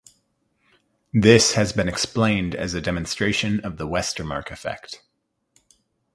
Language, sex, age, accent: English, male, 30-39, United States English